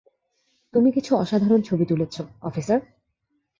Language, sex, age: Bengali, female, 19-29